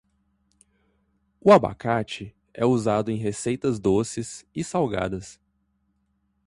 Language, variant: Portuguese, Portuguese (Brasil)